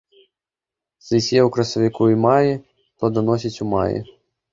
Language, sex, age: Belarusian, male, 19-29